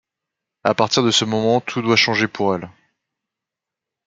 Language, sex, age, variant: French, male, 19-29, Français de métropole